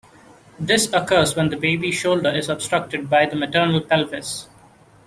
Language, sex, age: English, male, 19-29